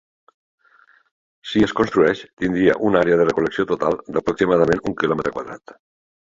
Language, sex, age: Catalan, male, 60-69